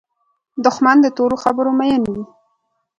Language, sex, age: Pashto, female, 19-29